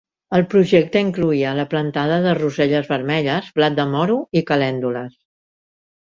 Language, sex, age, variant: Catalan, female, 60-69, Central